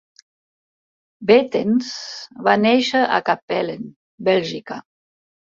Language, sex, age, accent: Catalan, female, 50-59, aprenent (recent, des del castellà)